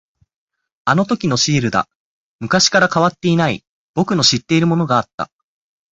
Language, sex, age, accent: Japanese, male, 19-29, 標準語